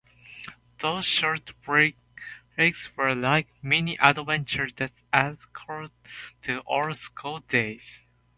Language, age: English, 19-29